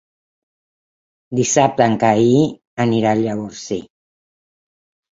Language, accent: Catalan, aprenent (recent, des del castellà)